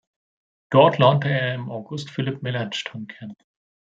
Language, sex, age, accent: German, male, 19-29, Deutschland Deutsch